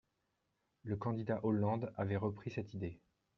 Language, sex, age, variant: French, male, 30-39, Français de métropole